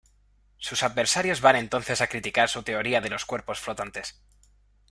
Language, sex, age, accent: Spanish, male, 30-39, España: Centro-Sur peninsular (Madrid, Toledo, Castilla-La Mancha)